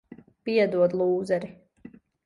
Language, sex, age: Latvian, female, 40-49